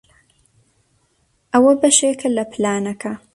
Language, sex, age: Central Kurdish, female, 19-29